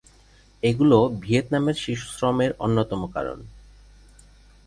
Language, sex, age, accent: Bengali, male, 19-29, Native